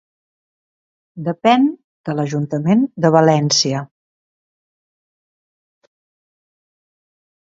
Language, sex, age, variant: Catalan, female, 60-69, Central